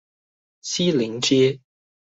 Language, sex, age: Chinese, male, 19-29